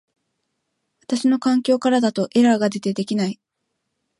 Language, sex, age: Japanese, female, 19-29